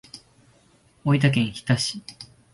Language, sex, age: Japanese, male, 19-29